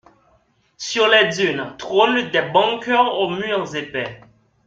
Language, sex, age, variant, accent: French, male, 19-29, Français d'Amérique du Nord, Français du Canada